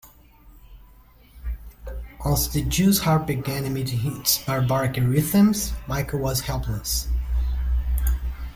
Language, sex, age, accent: English, male, 30-39, United States English